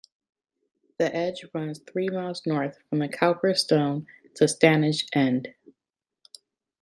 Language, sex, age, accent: English, female, 30-39, United States English